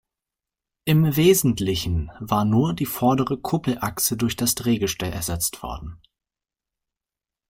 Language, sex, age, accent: German, male, 19-29, Deutschland Deutsch